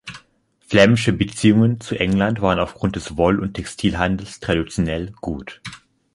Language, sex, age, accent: German, male, 19-29, Deutschland Deutsch